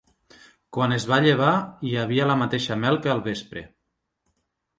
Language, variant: Catalan, Nord-Occidental